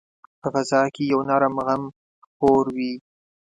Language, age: Pashto, 19-29